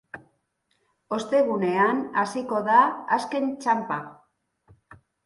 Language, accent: Basque, Mendebalekoa (Araba, Bizkaia, Gipuzkoako mendebaleko herri batzuk)